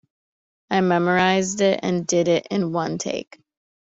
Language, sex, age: English, female, 19-29